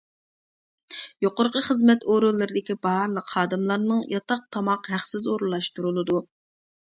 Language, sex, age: Uyghur, female, 19-29